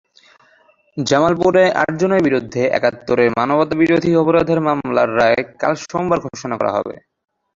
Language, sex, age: Bengali, male, 19-29